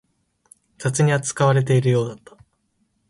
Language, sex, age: Japanese, male, 19-29